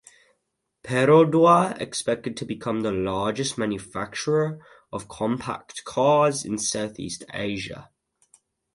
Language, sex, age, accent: English, male, under 19, United States English